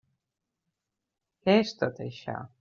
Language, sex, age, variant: Catalan, female, 40-49, Central